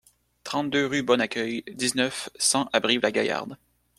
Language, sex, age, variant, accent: French, male, 19-29, Français d'Amérique du Nord, Français du Canada